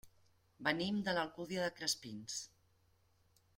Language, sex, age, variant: Catalan, female, 50-59, Central